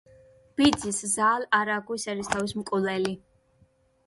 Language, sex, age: Georgian, female, 19-29